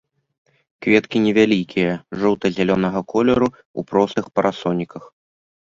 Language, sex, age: Belarusian, male, under 19